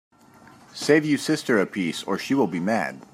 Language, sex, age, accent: English, male, 19-29, United States English